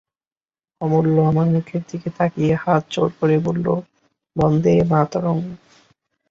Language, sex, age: Bengali, male, 19-29